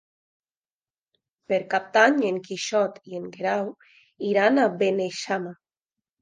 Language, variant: Catalan, Nord-Occidental